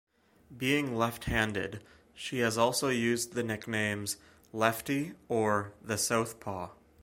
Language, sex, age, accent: English, male, 19-29, Canadian English